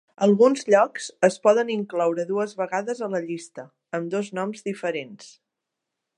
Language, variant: Catalan, Central